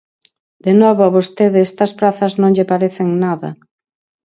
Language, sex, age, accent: Galician, female, 50-59, Central (gheada); Normativo (estándar)